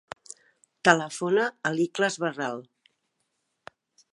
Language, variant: Catalan, Central